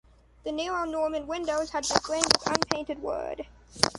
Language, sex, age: English, male, under 19